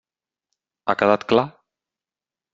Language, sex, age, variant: Catalan, male, 40-49, Central